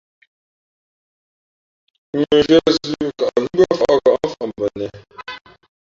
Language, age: Fe'fe', 50-59